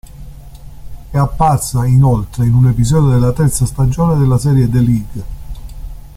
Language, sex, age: Italian, male, 60-69